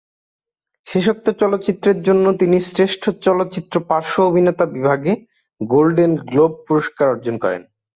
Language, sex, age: Bengali, male, 19-29